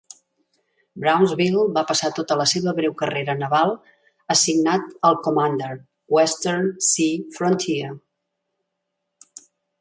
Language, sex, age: Catalan, female, 60-69